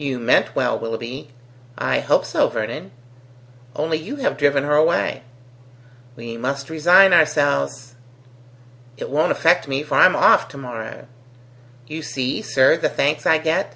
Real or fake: real